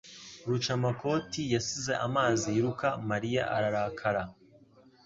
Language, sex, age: Kinyarwanda, male, 19-29